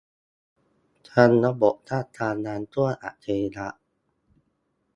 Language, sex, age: Thai, male, 19-29